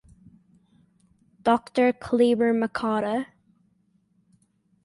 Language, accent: English, Southern African (South Africa, Zimbabwe, Namibia)